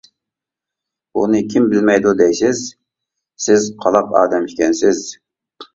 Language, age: Uyghur, 30-39